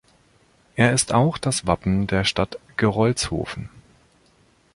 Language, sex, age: German, male, 30-39